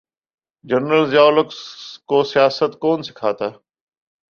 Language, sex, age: Urdu, female, 19-29